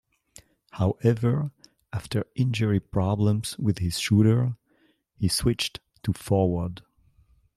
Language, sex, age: English, male, 40-49